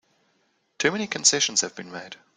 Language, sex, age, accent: English, male, 19-29, New Zealand English